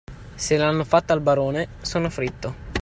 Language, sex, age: Italian, male, 50-59